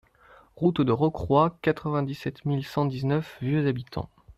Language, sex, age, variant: French, male, 19-29, Français de métropole